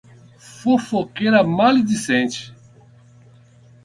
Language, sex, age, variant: Portuguese, male, 40-49, Portuguese (Brasil)